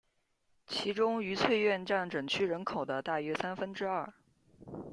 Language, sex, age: Chinese, female, 19-29